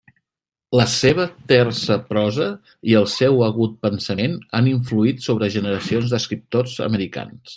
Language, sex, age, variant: Catalan, male, 40-49, Central